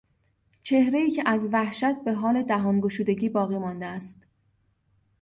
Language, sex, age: Persian, female, 30-39